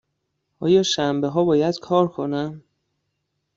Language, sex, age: Persian, male, 19-29